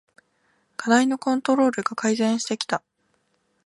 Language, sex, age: Japanese, female, 19-29